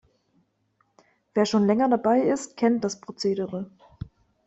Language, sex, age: German, female, 19-29